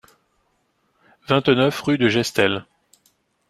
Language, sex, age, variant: French, male, 40-49, Français de métropole